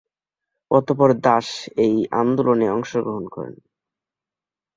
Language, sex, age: Bengali, male, under 19